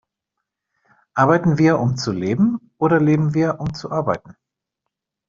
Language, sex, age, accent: German, male, 50-59, Deutschland Deutsch